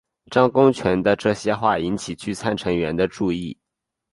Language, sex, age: Chinese, male, under 19